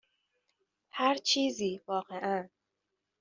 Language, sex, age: Persian, female, 19-29